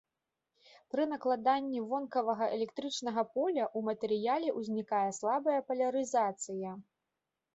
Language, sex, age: Belarusian, female, 19-29